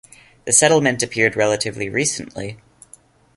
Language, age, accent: English, 19-29, Canadian English